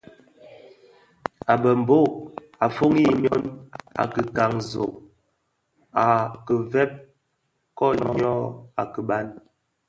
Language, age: Bafia, 19-29